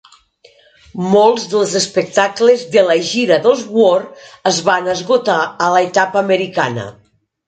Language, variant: Catalan, Nord-Occidental